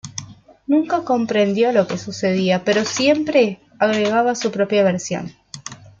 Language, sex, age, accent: Spanish, female, 30-39, Rioplatense: Argentina, Uruguay, este de Bolivia, Paraguay